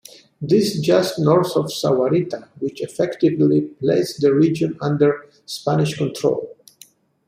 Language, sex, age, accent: English, male, 60-69, United States English